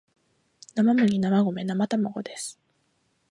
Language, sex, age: Japanese, female, 19-29